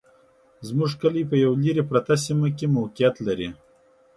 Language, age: Pashto, 30-39